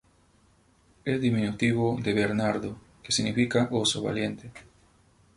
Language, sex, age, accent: Spanish, male, 30-39, Andino-Pacífico: Colombia, Perú, Ecuador, oeste de Bolivia y Venezuela andina